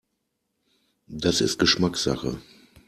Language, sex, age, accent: German, male, 40-49, Deutschland Deutsch